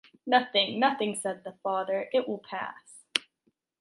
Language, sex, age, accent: English, female, 19-29, United States English